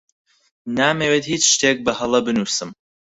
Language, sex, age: Central Kurdish, male, 19-29